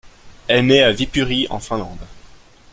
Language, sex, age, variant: French, male, 19-29, Français de métropole